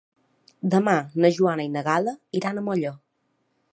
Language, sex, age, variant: Catalan, female, 30-39, Balear